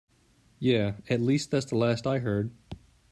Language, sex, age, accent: English, male, 30-39, United States English